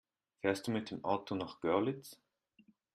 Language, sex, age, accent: German, male, 30-39, Österreichisches Deutsch